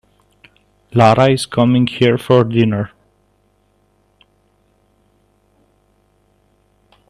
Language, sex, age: English, male, 30-39